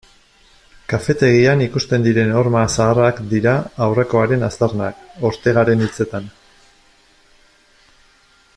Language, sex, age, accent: Basque, male, 50-59, Erdialdekoa edo Nafarra (Gipuzkoa, Nafarroa)